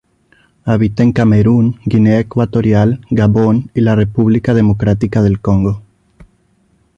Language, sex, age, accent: Spanish, male, 19-29, México